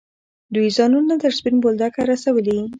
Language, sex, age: Pashto, female, 40-49